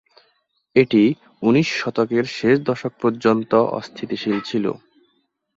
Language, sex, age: Bengali, male, 19-29